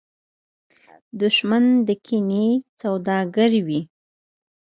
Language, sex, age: Pashto, female, 30-39